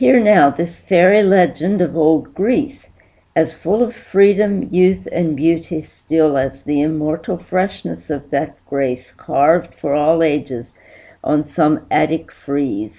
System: none